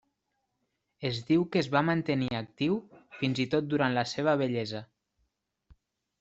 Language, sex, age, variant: Catalan, male, 30-39, Nord-Occidental